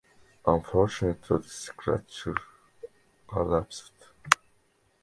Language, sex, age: English, male, 19-29